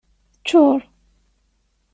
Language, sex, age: Kabyle, female, 19-29